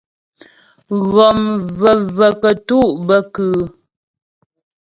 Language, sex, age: Ghomala, female, 30-39